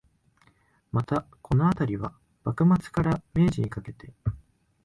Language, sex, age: Japanese, male, 19-29